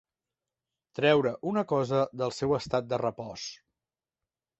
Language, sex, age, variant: Catalan, male, 50-59, Central